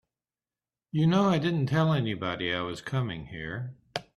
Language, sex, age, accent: English, male, 60-69, United States English